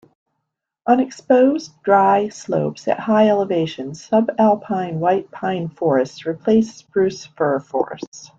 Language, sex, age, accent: English, female, 50-59, United States English